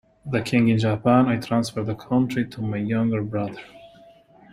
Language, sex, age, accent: English, male, 30-39, United States English